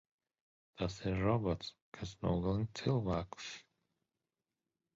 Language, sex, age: Latvian, male, 40-49